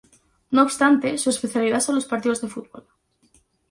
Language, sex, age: Spanish, female, under 19